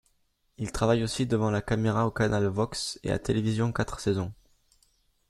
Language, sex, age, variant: French, male, under 19, Français de métropole